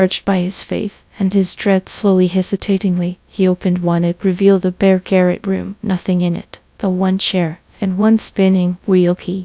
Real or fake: fake